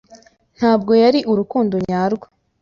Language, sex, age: Kinyarwanda, female, 19-29